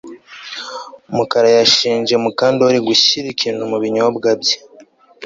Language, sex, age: Kinyarwanda, male, 19-29